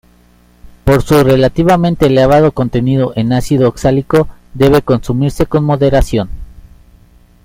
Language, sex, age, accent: Spanish, male, 30-39, México